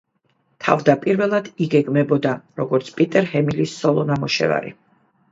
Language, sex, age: Georgian, female, 40-49